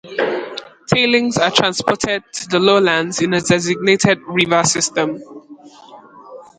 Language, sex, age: English, female, 19-29